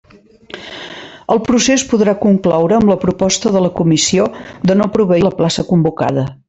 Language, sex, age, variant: Catalan, female, 50-59, Central